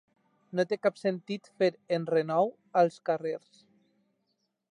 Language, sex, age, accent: Catalan, male, 19-29, valencià